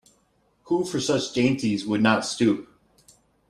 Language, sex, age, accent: English, male, 40-49, United States English